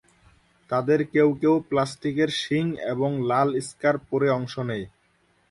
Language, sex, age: Bengali, male, 19-29